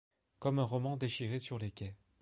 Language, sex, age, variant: French, male, 30-39, Français de métropole